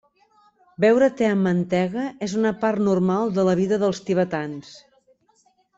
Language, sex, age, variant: Catalan, female, 50-59, Central